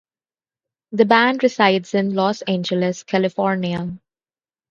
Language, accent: English, India and South Asia (India, Pakistan, Sri Lanka)